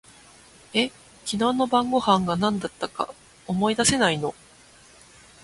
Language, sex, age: Japanese, female, 30-39